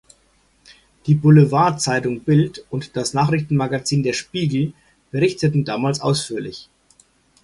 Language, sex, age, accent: German, male, 40-49, Deutschland Deutsch